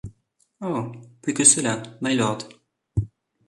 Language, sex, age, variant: French, male, 19-29, Français de métropole